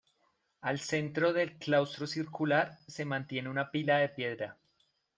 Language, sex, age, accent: Spanish, male, 30-39, Andino-Pacífico: Colombia, Perú, Ecuador, oeste de Bolivia y Venezuela andina